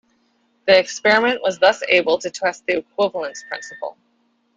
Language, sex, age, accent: English, female, 30-39, United States English